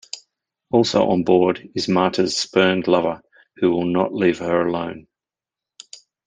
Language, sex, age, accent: English, male, 40-49, Australian English